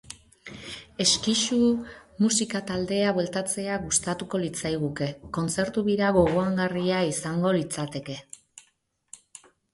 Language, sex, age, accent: Basque, female, 50-59, Mendebalekoa (Araba, Bizkaia, Gipuzkoako mendebaleko herri batzuk)